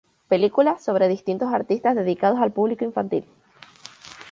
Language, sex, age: Spanish, female, 19-29